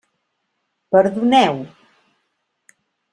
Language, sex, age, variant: Catalan, female, 40-49, Central